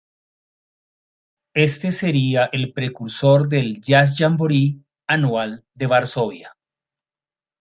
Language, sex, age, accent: Spanish, male, 50-59, Andino-Pacífico: Colombia, Perú, Ecuador, oeste de Bolivia y Venezuela andina